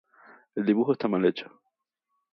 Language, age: Spanish, 19-29